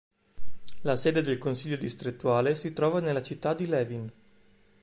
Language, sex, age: Italian, male, 19-29